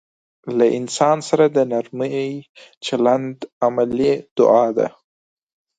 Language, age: Pashto, 19-29